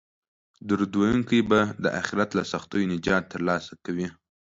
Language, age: Pashto, 19-29